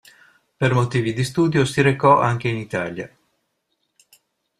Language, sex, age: Italian, male, 60-69